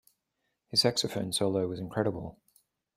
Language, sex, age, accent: English, male, 40-49, Australian English